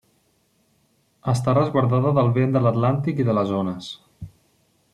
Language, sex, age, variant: Catalan, male, 30-39, Central